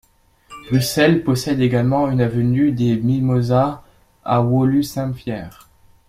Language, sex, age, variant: French, male, under 19, Français de métropole